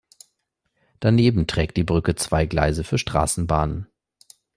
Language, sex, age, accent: German, male, 19-29, Deutschland Deutsch